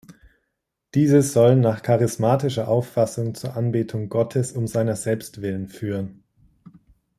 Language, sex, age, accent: German, male, 30-39, Deutschland Deutsch